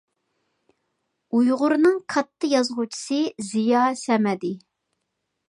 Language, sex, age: Uyghur, female, 40-49